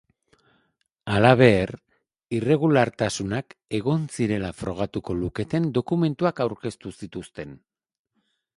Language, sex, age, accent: Basque, male, 40-49, Erdialdekoa edo Nafarra (Gipuzkoa, Nafarroa)